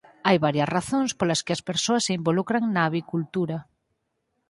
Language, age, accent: Galician, 40-49, Oriental (común en zona oriental)